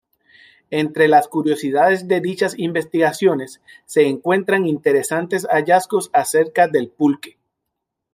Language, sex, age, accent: Spanish, male, 40-49, Caribe: Cuba, Venezuela, Puerto Rico, República Dominicana, Panamá, Colombia caribeña, México caribeño, Costa del golfo de México